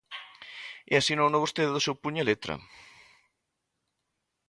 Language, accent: Galician, Normativo (estándar)